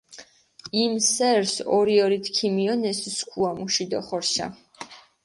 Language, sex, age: Mingrelian, female, 19-29